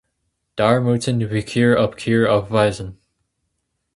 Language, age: Dutch, 19-29